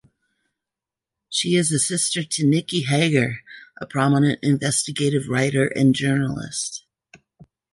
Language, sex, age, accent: English, female, 60-69, United States English